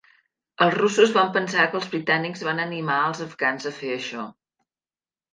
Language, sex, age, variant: Catalan, female, 19-29, Central